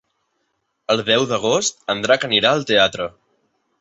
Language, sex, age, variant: Catalan, male, 19-29, Central